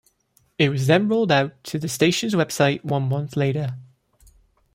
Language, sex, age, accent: English, male, 19-29, England English